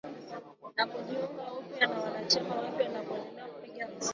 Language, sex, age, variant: Swahili, female, 19-29, Kiswahili cha Bara ya Kenya